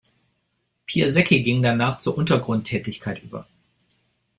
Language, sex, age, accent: German, male, 40-49, Deutschland Deutsch